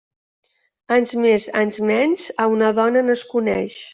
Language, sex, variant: Catalan, female, Central